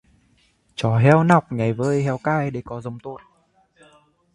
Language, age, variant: Vietnamese, 19-29, Hà Nội